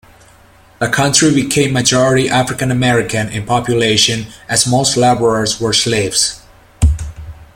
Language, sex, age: English, male, 40-49